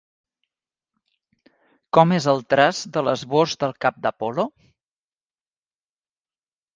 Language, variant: Catalan, Central